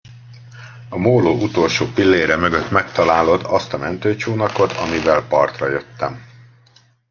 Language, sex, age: Hungarian, male, 50-59